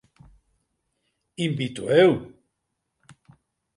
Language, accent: Galician, Central (gheada); Normativo (estándar)